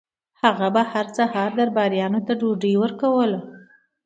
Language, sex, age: Pashto, female, 30-39